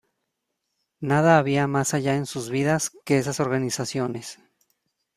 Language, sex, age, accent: Spanish, male, 30-39, México